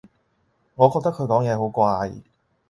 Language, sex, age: Cantonese, male, 30-39